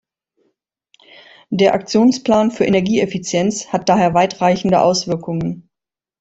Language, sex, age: German, female, 50-59